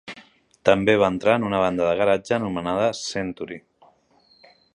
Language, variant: Catalan, Central